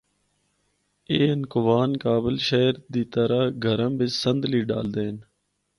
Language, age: Northern Hindko, 30-39